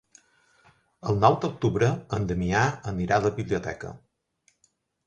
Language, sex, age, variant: Catalan, male, 50-59, Balear